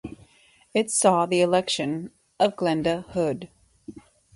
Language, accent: English, United States English